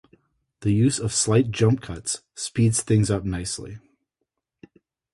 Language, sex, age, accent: English, male, 30-39, United States English